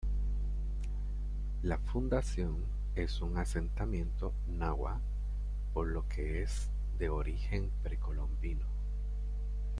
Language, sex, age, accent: Spanish, male, 30-39, América central